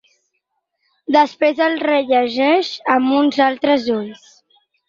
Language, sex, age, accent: Catalan, female, 30-39, nord-oriental